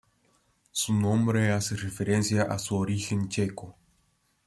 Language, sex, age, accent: Spanish, male, under 19, Andino-Pacífico: Colombia, Perú, Ecuador, oeste de Bolivia y Venezuela andina